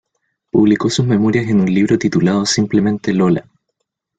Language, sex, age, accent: Spanish, male, 19-29, Chileno: Chile, Cuyo